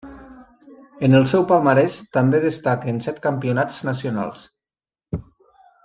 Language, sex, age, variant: Catalan, male, 40-49, Nord-Occidental